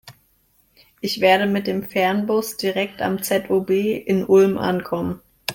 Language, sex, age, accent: German, female, 19-29, Deutschland Deutsch